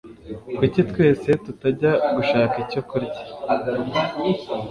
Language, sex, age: Kinyarwanda, male, 19-29